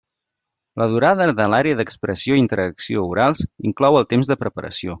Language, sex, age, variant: Catalan, male, 30-39, Central